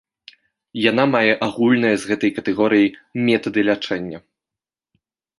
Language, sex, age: Belarusian, male, 19-29